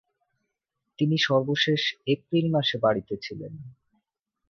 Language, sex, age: Bengali, male, 19-29